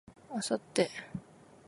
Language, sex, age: Japanese, female, 19-29